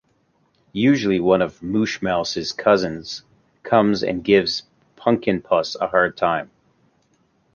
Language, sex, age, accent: English, male, 40-49, Canadian English